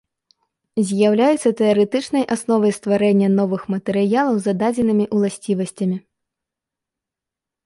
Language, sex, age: Belarusian, female, 19-29